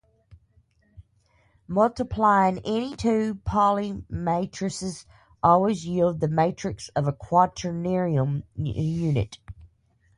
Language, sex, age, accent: English, female, 40-49, United States English